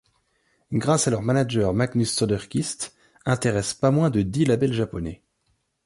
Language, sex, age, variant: French, male, 30-39, Français de métropole